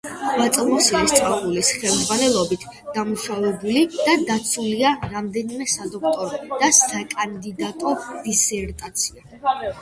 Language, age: Georgian, under 19